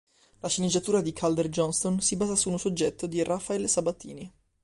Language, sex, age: Italian, male, 19-29